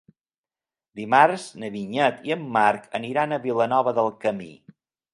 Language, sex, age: Catalan, male, 50-59